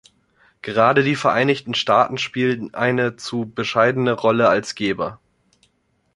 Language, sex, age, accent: German, male, 19-29, Deutschland Deutsch